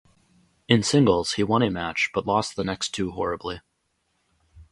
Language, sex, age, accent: English, male, 30-39, United States English